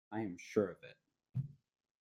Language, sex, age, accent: English, male, under 19, United States English